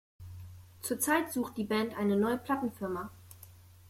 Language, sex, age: German, female, under 19